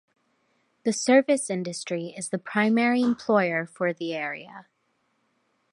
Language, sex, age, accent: English, female, 19-29, United States English